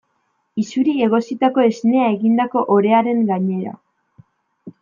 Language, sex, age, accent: Basque, female, 19-29, Mendebalekoa (Araba, Bizkaia, Gipuzkoako mendebaleko herri batzuk)